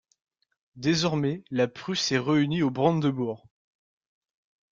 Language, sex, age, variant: French, male, 19-29, Français de métropole